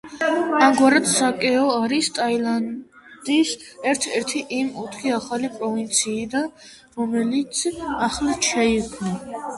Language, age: Georgian, 19-29